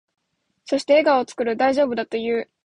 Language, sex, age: Japanese, female, 19-29